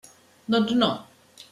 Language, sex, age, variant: Catalan, female, 50-59, Central